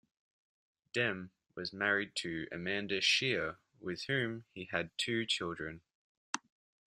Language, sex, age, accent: English, male, 19-29, Australian English